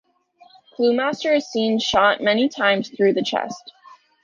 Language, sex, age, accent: English, female, 19-29, United States English